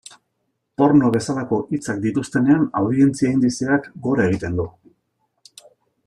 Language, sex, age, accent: Basque, male, 40-49, Mendebalekoa (Araba, Bizkaia, Gipuzkoako mendebaleko herri batzuk)